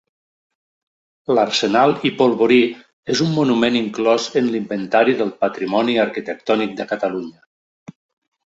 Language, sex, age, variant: Catalan, male, 50-59, Nord-Occidental